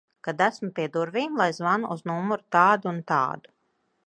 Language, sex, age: Latvian, female, 40-49